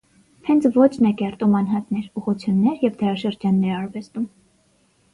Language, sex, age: Armenian, female, under 19